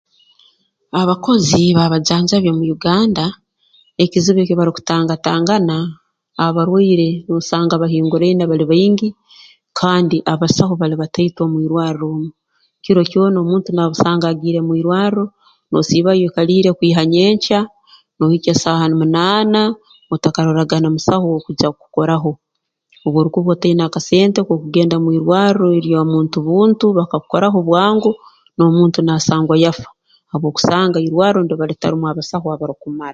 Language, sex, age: Tooro, female, 50-59